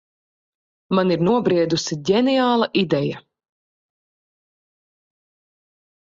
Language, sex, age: Latvian, female, 40-49